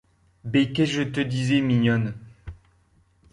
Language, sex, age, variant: French, male, 19-29, Français de métropole